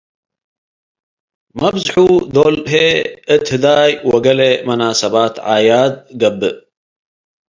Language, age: Tigre, 30-39